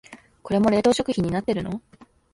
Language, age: Japanese, 19-29